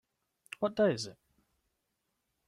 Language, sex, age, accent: English, male, 30-39, England English